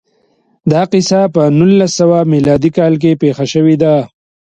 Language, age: Pashto, 30-39